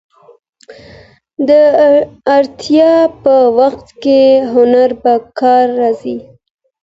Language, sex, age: Pashto, female, 19-29